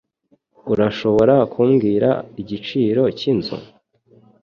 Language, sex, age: Kinyarwanda, male, 19-29